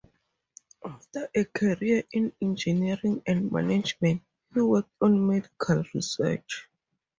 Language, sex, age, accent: English, female, 19-29, Southern African (South Africa, Zimbabwe, Namibia)